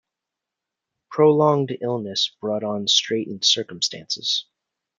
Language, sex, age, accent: English, male, 30-39, Canadian English